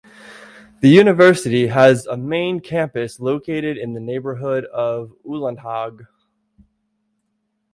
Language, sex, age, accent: English, male, 30-39, United States English